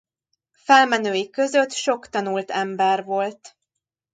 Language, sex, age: Hungarian, female, 30-39